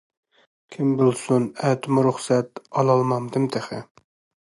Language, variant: Uyghur, ئۇيغۇر تىلى